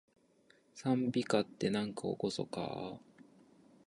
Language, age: Japanese, 19-29